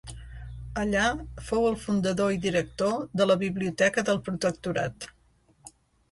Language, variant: Catalan, Central